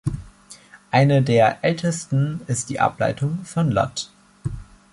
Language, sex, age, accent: German, male, 19-29, Deutschland Deutsch